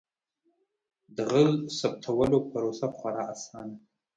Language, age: Pashto, 19-29